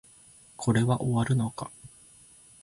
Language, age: Japanese, 19-29